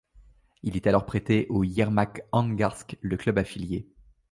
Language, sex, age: French, male, 19-29